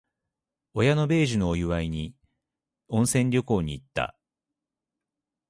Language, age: Japanese, 30-39